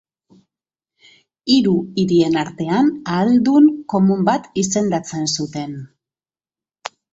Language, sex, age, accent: Basque, female, 50-59, Mendebalekoa (Araba, Bizkaia, Gipuzkoako mendebaleko herri batzuk)